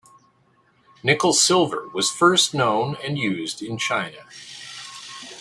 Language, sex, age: English, male, 50-59